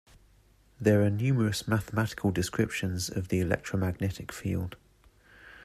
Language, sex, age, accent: English, male, 30-39, England English